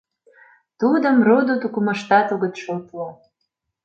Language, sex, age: Mari, female, 30-39